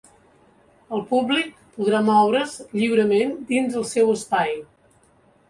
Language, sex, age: Catalan, female, 70-79